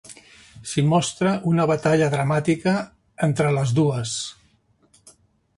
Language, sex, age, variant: Catalan, male, 60-69, Central